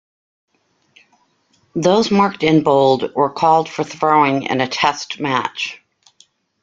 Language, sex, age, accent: English, female, 50-59, United States English